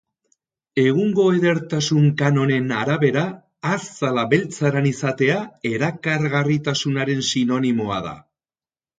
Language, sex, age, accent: Basque, male, 60-69, Erdialdekoa edo Nafarra (Gipuzkoa, Nafarroa)